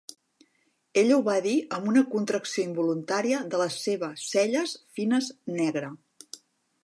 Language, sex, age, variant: Catalan, female, 40-49, Central